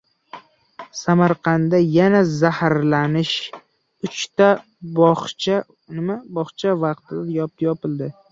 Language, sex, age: Uzbek, male, 19-29